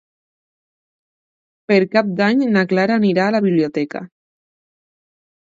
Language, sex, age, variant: Catalan, female, under 19, Alacantí